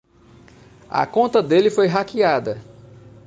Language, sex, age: Portuguese, male, 40-49